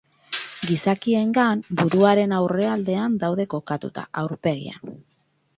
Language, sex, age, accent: Basque, female, 30-39, Mendebalekoa (Araba, Bizkaia, Gipuzkoako mendebaleko herri batzuk)